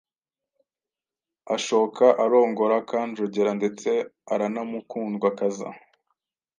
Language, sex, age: Kinyarwanda, male, 19-29